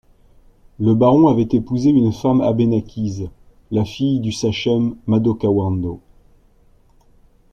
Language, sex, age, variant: French, male, 40-49, Français de métropole